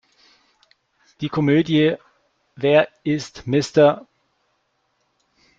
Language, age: German, 50-59